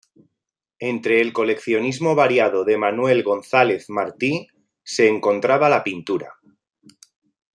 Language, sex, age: Spanish, male, 40-49